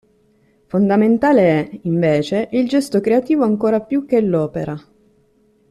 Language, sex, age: Italian, female, 30-39